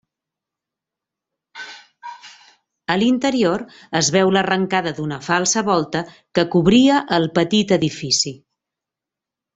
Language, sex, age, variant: Catalan, female, 40-49, Central